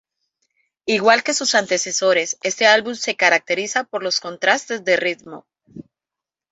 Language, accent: Spanish, España: Norte peninsular (Asturias, Castilla y León, Cantabria, País Vasco, Navarra, Aragón, La Rioja, Guadalajara, Cuenca)